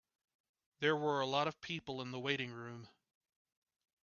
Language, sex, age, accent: English, male, 30-39, United States English